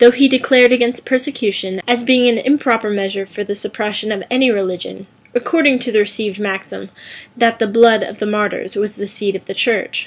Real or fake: real